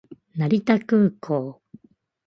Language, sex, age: Japanese, female, 19-29